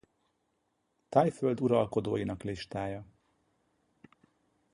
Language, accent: Hungarian, budapesti